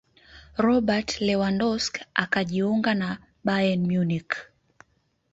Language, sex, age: Swahili, female, 19-29